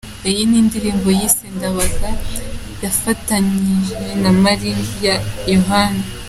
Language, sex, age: Kinyarwanda, female, under 19